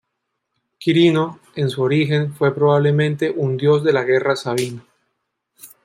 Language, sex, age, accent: Spanish, male, 30-39, Caribe: Cuba, Venezuela, Puerto Rico, República Dominicana, Panamá, Colombia caribeña, México caribeño, Costa del golfo de México